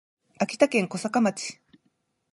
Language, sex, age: Japanese, female, 19-29